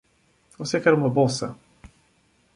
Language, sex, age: Portuguese, male, 19-29